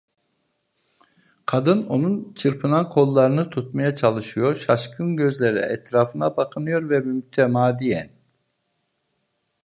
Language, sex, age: Turkish, male, 50-59